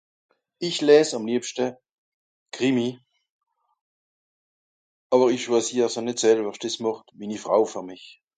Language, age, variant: Swiss German, 40-49, Nordniederàlemmànisch (Rishoffe, Zàwere, Bùsswìller, Hawenau, Brüemt, Stroossbùri, Molse, Dàmbàch, Schlettstàtt, Pfàlzbùri usw.)